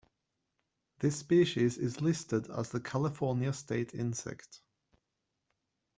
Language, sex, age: English, male, 30-39